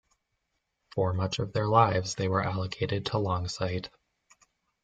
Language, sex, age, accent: English, male, 19-29, United States English